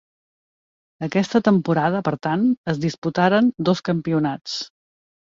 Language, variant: Catalan, Central